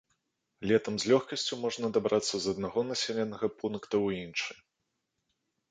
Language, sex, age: Belarusian, male, 40-49